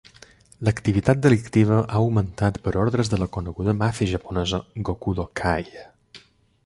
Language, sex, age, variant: Catalan, male, 30-39, Balear